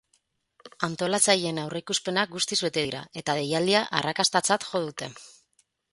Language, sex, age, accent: Basque, female, 30-39, Mendebalekoa (Araba, Bizkaia, Gipuzkoako mendebaleko herri batzuk)